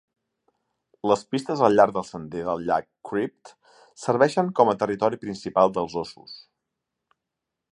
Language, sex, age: Catalan, male, 40-49